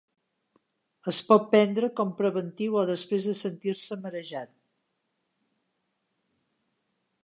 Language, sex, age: Catalan, female, 60-69